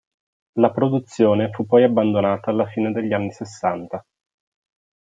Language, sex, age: Italian, male, 19-29